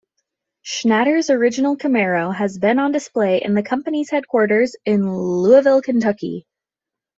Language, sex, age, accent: English, female, 19-29, United States English